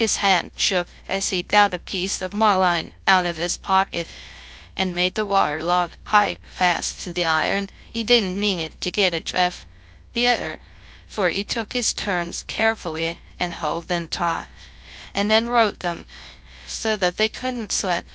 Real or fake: fake